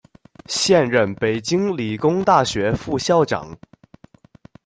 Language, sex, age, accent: Chinese, male, under 19, 出生地：江西省